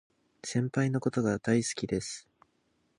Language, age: Japanese, 19-29